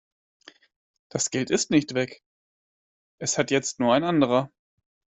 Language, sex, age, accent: German, male, 19-29, Deutschland Deutsch